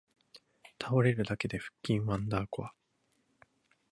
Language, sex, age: Japanese, male, 19-29